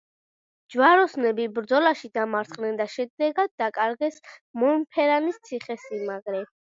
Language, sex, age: Georgian, female, under 19